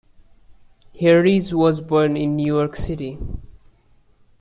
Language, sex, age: English, male, 19-29